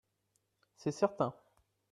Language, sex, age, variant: French, male, 19-29, Français de métropole